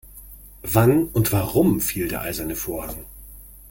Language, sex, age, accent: German, male, 50-59, Deutschland Deutsch